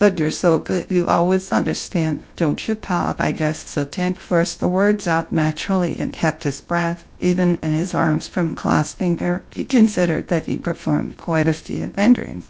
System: TTS, GlowTTS